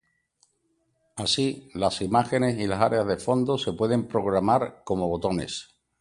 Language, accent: Spanish, España: Sur peninsular (Andalucia, Extremadura, Murcia)